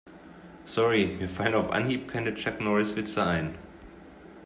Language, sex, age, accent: German, male, 19-29, Deutschland Deutsch